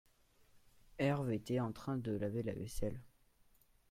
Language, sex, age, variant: French, male, under 19, Français de métropole